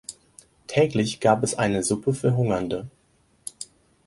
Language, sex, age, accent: German, male, 19-29, Deutschland Deutsch